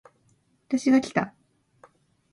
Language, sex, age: Japanese, female, 50-59